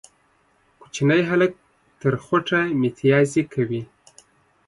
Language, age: Pashto, 30-39